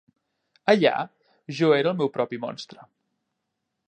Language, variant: Catalan, Central